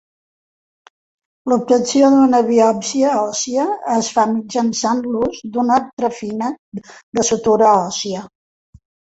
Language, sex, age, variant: Catalan, female, 70-79, Central